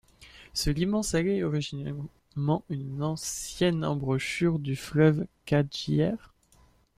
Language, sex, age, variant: French, male, 19-29, Français de métropole